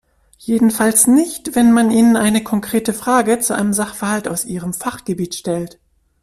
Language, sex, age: German, female, 30-39